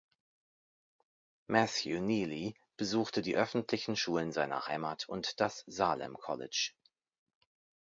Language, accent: German, Deutschland Deutsch